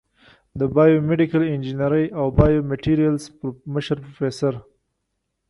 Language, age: Pashto, 30-39